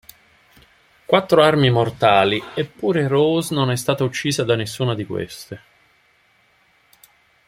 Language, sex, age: Italian, male, 50-59